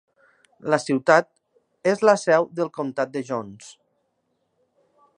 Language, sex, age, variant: Catalan, female, 40-49, Nord-Occidental